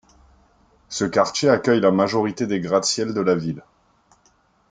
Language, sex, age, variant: French, male, 30-39, Français de métropole